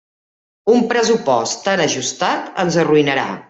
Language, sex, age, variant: Catalan, female, 50-59, Central